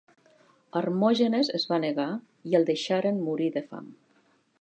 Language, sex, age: Catalan, female, 60-69